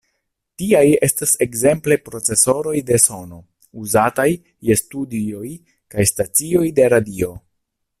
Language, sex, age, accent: Esperanto, male, 30-39, Internacia